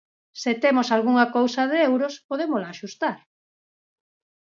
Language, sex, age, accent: Galician, female, 50-59, Normativo (estándar)